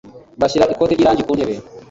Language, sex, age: Kinyarwanda, male, 40-49